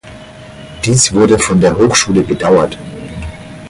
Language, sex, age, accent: German, male, 40-49, Deutschland Deutsch